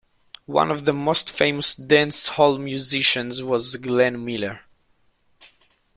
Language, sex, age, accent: English, male, under 19, United States English